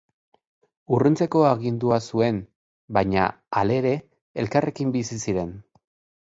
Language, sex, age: Basque, male, 40-49